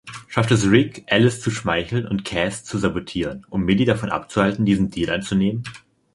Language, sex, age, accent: German, male, 19-29, Deutschland Deutsch